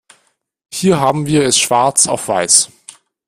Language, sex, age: German, male, under 19